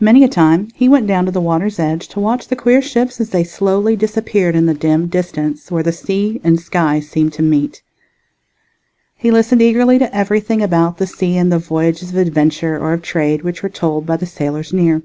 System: none